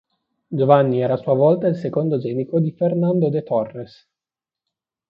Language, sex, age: Italian, male, 19-29